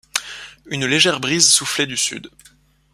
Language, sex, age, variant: French, male, 30-39, Français de métropole